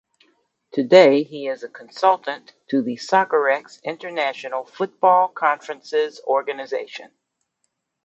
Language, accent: English, United States English